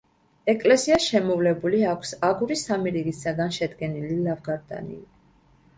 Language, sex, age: Georgian, female, 19-29